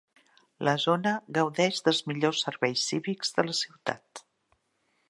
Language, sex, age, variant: Catalan, female, 50-59, Central